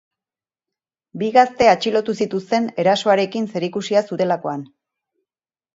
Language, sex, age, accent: Basque, female, 40-49, Erdialdekoa edo Nafarra (Gipuzkoa, Nafarroa)